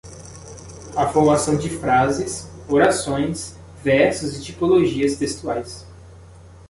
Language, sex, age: Portuguese, male, 19-29